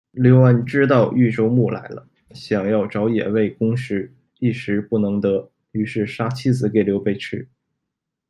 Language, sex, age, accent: Chinese, male, 19-29, 出生地：吉林省